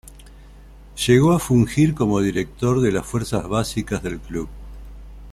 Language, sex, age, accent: Spanish, male, 40-49, Rioplatense: Argentina, Uruguay, este de Bolivia, Paraguay